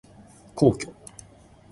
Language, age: Japanese, under 19